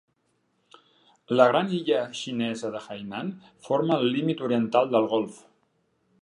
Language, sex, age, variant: Catalan, male, 50-59, Central